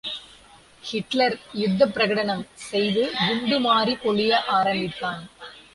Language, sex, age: Tamil, female, 19-29